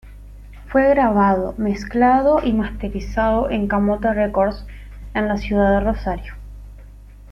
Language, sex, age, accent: Spanish, female, 19-29, Rioplatense: Argentina, Uruguay, este de Bolivia, Paraguay